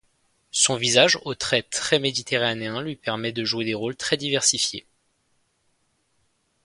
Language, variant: French, Français de métropole